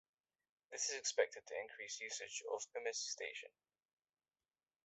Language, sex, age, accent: English, male, 19-29, England English